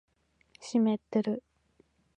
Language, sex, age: Japanese, female, 19-29